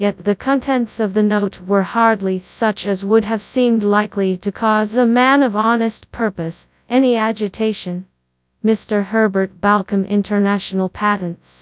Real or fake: fake